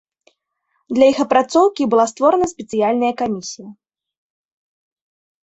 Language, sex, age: Belarusian, female, 19-29